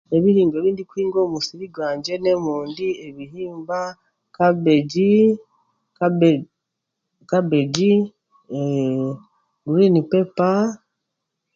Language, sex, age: Chiga, female, 40-49